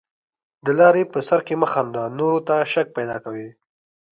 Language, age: Pashto, 19-29